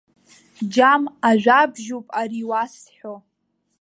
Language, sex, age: Abkhazian, female, under 19